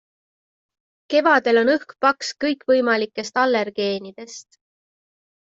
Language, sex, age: Estonian, female, 19-29